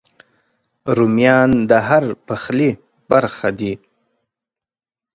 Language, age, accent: Pashto, 19-29, کندهارۍ لهجه